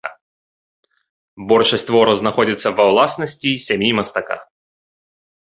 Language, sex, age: Belarusian, male, 19-29